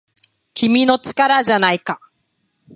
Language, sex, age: Japanese, male, 19-29